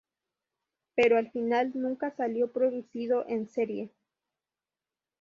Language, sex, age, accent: Spanish, female, 19-29, México